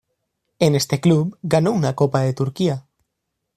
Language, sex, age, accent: Spanish, male, 19-29, España: Centro-Sur peninsular (Madrid, Toledo, Castilla-La Mancha)